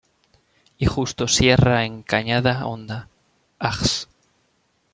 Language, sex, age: Spanish, male, 19-29